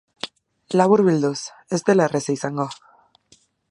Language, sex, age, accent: Basque, female, 19-29, Erdialdekoa edo Nafarra (Gipuzkoa, Nafarroa)